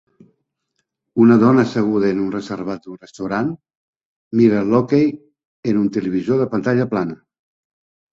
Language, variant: Catalan, Nord-Occidental